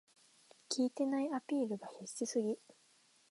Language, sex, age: Japanese, female, 19-29